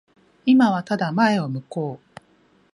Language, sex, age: Japanese, female, 40-49